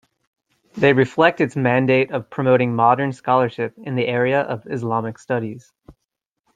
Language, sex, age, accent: English, male, 30-39, United States English